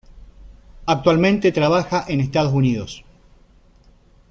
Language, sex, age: Spanish, male, 40-49